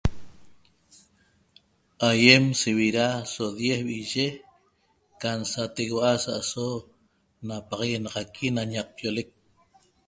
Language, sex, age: Toba, female, 50-59